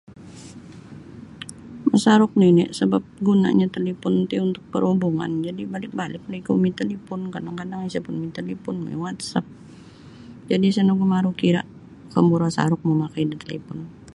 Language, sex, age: Sabah Bisaya, female, 60-69